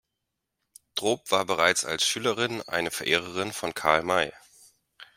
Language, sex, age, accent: German, male, 19-29, Deutschland Deutsch